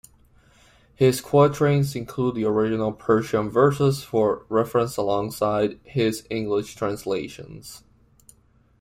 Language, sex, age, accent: English, male, 19-29, United States English